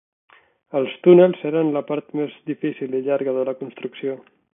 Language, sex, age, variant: Catalan, male, 30-39, Central